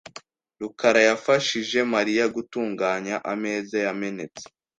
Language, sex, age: Kinyarwanda, male, under 19